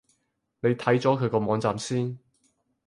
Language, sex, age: Cantonese, male, 30-39